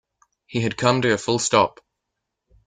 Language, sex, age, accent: English, male, under 19, Irish English